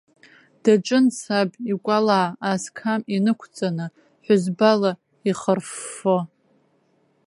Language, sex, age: Abkhazian, female, 19-29